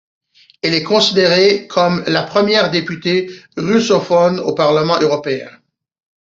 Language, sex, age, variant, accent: French, male, 40-49, Français d'Amérique du Nord, Français du Canada